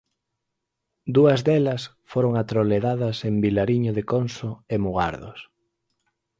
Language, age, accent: Galician, 19-29, Normativo (estándar)